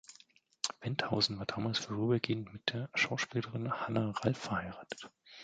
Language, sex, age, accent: German, male, 40-49, Deutschland Deutsch